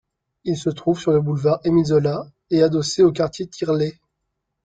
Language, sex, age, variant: French, male, 19-29, Français de métropole